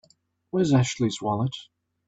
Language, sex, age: English, male, 19-29